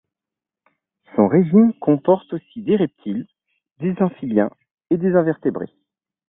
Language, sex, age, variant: French, male, 30-39, Français de métropole